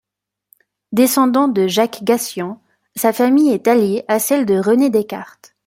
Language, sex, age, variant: French, female, 19-29, Français de métropole